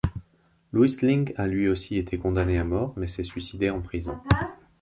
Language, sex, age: French, male, 40-49